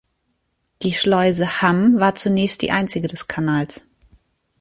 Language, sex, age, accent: German, female, 30-39, Deutschland Deutsch